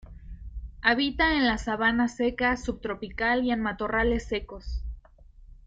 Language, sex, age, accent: Spanish, female, 19-29, México